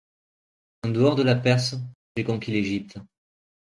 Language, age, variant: French, 30-39, Français de métropole